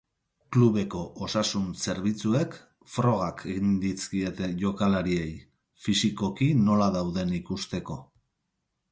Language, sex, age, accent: Basque, male, 40-49, Mendebalekoa (Araba, Bizkaia, Gipuzkoako mendebaleko herri batzuk)